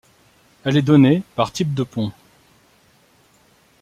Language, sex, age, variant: French, male, 40-49, Français de métropole